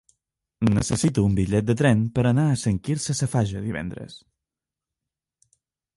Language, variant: Catalan, Septentrional